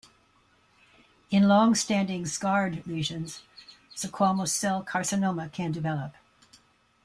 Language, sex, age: English, female, 70-79